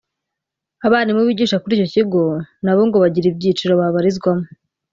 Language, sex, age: Kinyarwanda, female, 19-29